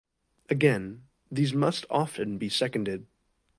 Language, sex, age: English, male, 19-29